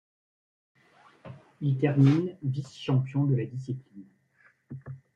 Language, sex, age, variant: French, male, 30-39, Français de métropole